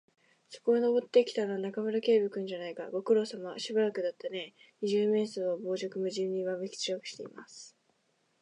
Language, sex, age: Japanese, female, 19-29